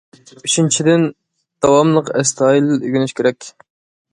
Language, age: Uyghur, 19-29